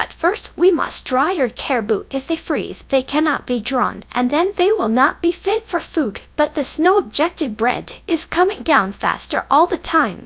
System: TTS, GradTTS